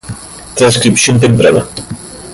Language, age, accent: Spanish, 19-29, España: Islas Canarias